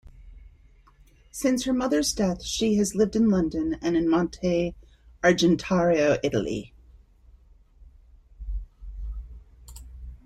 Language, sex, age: English, female, 50-59